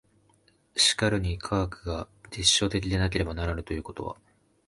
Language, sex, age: Japanese, male, 19-29